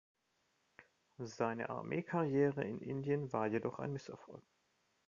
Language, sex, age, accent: German, male, 30-39, Deutschland Deutsch